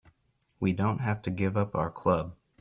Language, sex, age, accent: English, male, 19-29, United States English